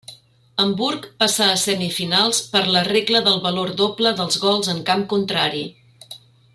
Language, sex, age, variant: Catalan, female, 50-59, Central